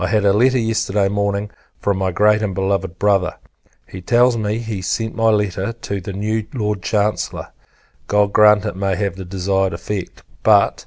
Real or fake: real